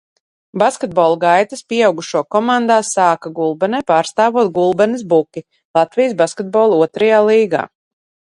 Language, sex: Latvian, female